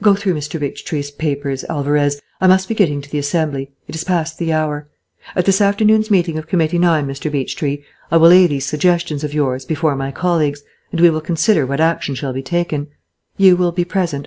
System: none